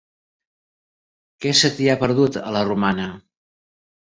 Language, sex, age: Catalan, male, 60-69